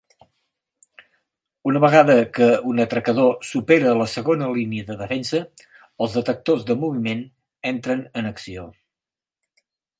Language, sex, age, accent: Catalan, male, 60-69, central; septentrional